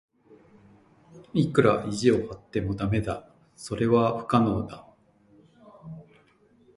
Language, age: Japanese, 50-59